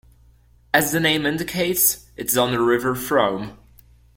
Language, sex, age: English, male, under 19